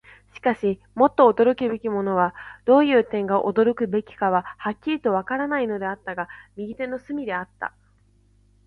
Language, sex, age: Japanese, female, 19-29